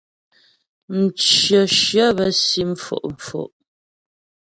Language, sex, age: Ghomala, female, 30-39